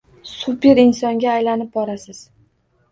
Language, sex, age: Uzbek, female, 19-29